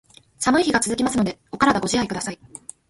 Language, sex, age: Japanese, female, 19-29